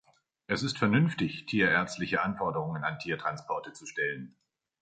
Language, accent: German, Deutschland Deutsch